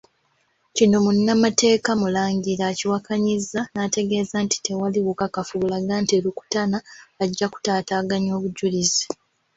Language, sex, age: Ganda, female, 19-29